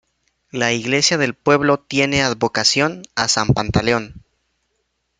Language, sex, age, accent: Spanish, male, 19-29, América central